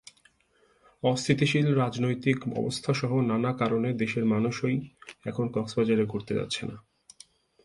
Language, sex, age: Bengali, male, 19-29